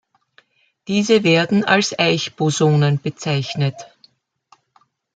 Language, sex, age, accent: German, female, 70-79, Österreichisches Deutsch